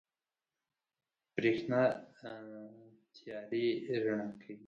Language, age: Pashto, 19-29